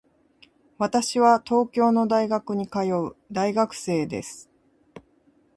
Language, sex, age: Japanese, female, 40-49